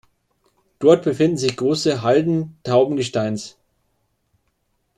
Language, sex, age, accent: German, male, 30-39, Deutschland Deutsch